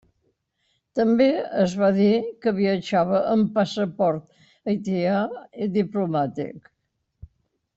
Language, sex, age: Catalan, female, 90+